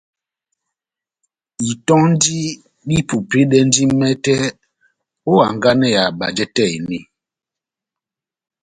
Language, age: Batanga, 70-79